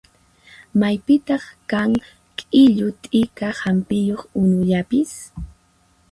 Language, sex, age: Puno Quechua, female, 19-29